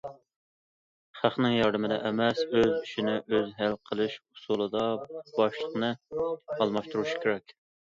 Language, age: Uyghur, 30-39